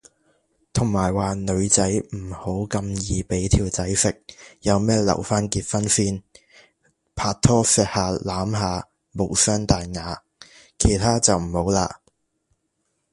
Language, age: Cantonese, 19-29